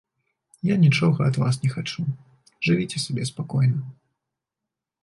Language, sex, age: Belarusian, male, 19-29